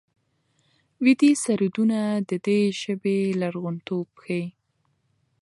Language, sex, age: Pashto, female, 19-29